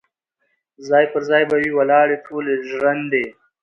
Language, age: Pashto, under 19